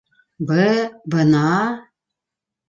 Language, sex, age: Bashkir, female, 50-59